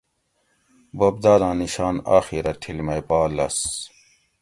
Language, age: Gawri, 40-49